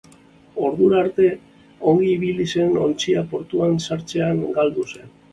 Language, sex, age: Basque, male, 30-39